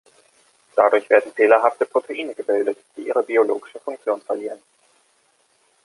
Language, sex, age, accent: German, male, 30-39, Deutschland Deutsch